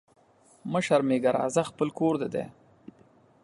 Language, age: Pashto, 30-39